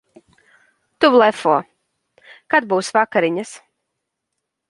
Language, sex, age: Latvian, female, 19-29